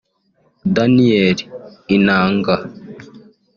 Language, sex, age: Kinyarwanda, male, 19-29